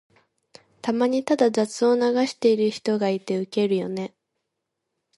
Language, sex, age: Japanese, female, 19-29